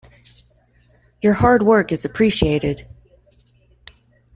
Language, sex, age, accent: English, female, 40-49, United States English